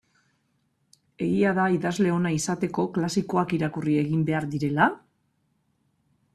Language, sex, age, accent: Basque, female, 40-49, Mendebalekoa (Araba, Bizkaia, Gipuzkoako mendebaleko herri batzuk)